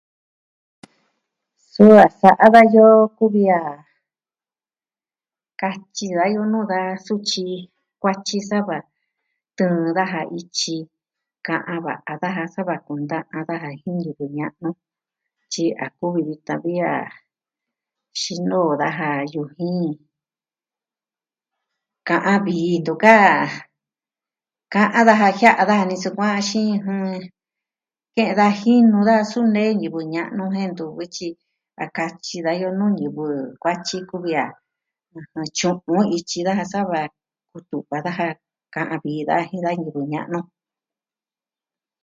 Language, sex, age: Southwestern Tlaxiaco Mixtec, female, 60-69